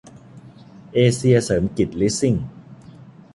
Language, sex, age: Thai, male, 40-49